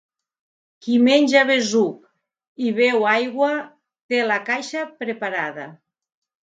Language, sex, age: Catalan, female, 50-59